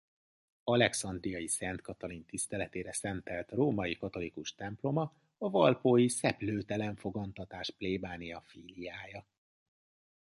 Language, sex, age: Hungarian, male, 40-49